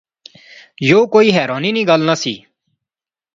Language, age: Pahari-Potwari, 19-29